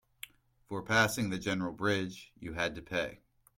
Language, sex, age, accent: English, male, 30-39, United States English